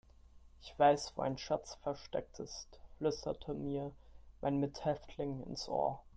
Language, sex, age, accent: German, male, 19-29, Deutschland Deutsch